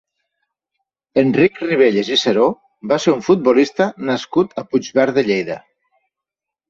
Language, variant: Catalan, Septentrional